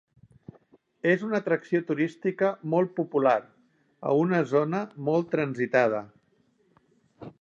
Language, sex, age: Catalan, female, 60-69